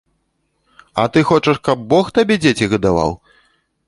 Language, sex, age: Belarusian, male, 40-49